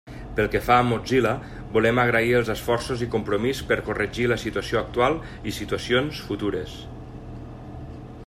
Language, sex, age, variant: Catalan, male, 40-49, Nord-Occidental